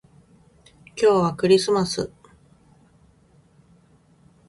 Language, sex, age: Japanese, female, 40-49